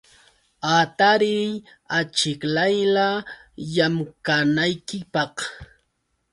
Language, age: Yauyos Quechua, 30-39